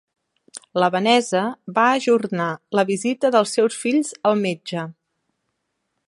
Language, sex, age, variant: Catalan, female, 40-49, Central